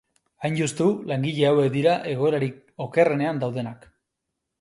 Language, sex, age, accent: Basque, male, 30-39, Mendebalekoa (Araba, Bizkaia, Gipuzkoako mendebaleko herri batzuk)